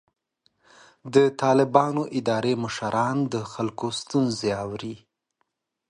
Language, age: Pashto, 30-39